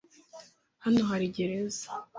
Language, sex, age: Kinyarwanda, female, 30-39